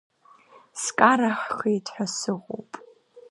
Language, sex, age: Abkhazian, female, under 19